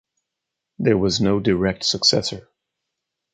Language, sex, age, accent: English, male, 40-49, United States English